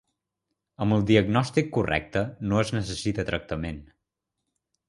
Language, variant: Catalan, Central